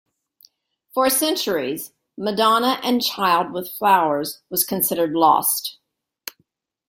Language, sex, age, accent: English, female, 60-69, United States English